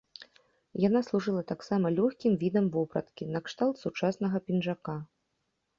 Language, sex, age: Belarusian, female, 30-39